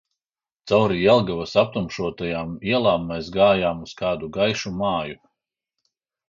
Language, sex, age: Latvian, male, 40-49